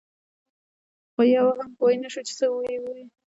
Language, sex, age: Pashto, female, under 19